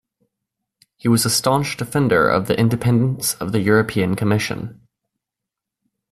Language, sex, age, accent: English, male, 19-29, United States English